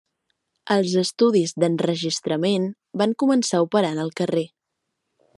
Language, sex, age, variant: Catalan, female, 19-29, Central